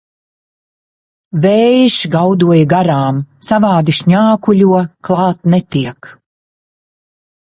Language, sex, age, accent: Latvian, female, 40-49, bez akcenta